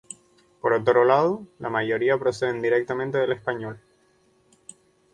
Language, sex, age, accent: Spanish, male, 19-29, España: Islas Canarias